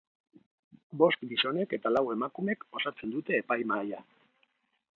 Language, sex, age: Basque, male, 30-39